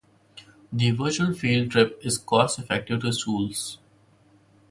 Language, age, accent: English, 19-29, India and South Asia (India, Pakistan, Sri Lanka)